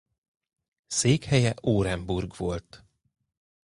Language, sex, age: Hungarian, male, 40-49